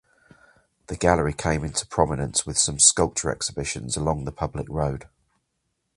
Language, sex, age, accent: English, male, 40-49, England English